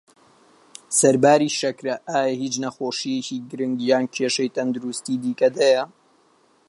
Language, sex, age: Central Kurdish, male, 19-29